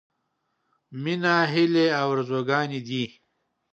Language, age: Pashto, 40-49